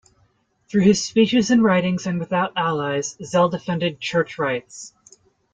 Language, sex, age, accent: English, male, 19-29, United States English